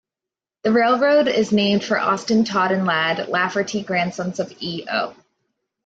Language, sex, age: English, female, 30-39